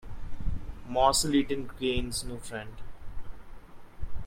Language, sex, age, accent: English, male, 19-29, India and South Asia (India, Pakistan, Sri Lanka)